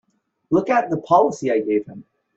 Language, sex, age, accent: English, male, 19-29, United States English